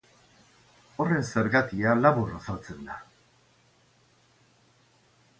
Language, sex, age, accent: Basque, male, 60-69, Erdialdekoa edo Nafarra (Gipuzkoa, Nafarroa)